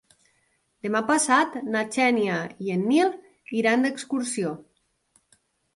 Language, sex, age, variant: Catalan, female, 30-39, Nord-Occidental